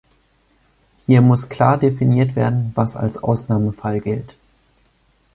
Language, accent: German, Deutschland Deutsch